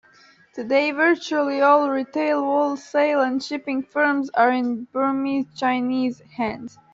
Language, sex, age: English, female, under 19